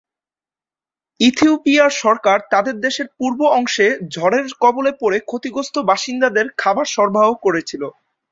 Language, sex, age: Bengali, male, 19-29